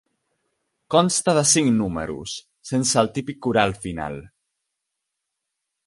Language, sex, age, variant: Catalan, male, under 19, Central